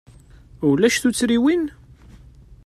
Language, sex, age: Kabyle, male, 30-39